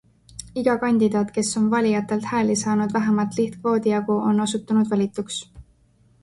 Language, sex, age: Estonian, female, 19-29